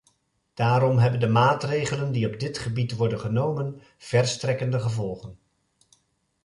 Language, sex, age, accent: Dutch, male, 50-59, Nederlands Nederlands